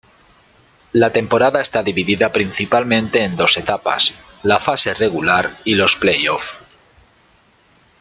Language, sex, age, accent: Spanish, male, 30-39, España: Centro-Sur peninsular (Madrid, Toledo, Castilla-La Mancha)